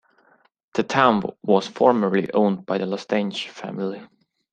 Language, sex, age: English, male, 19-29